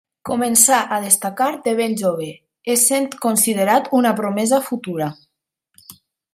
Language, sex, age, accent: Catalan, female, 30-39, valencià